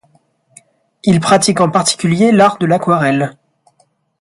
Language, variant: French, Français de métropole